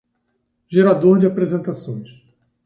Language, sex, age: Portuguese, male, 60-69